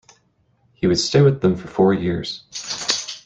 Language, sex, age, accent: English, male, 30-39, United States English